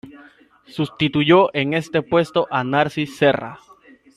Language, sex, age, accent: Spanish, male, under 19, América central